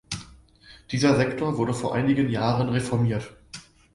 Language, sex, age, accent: German, male, 19-29, Deutschland Deutsch